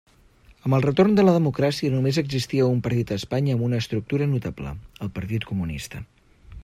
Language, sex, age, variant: Catalan, male, 30-39, Central